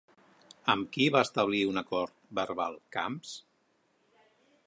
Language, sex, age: Catalan, male, 50-59